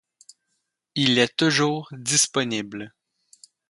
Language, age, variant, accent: French, 19-29, Français d'Amérique du Nord, Français du Canada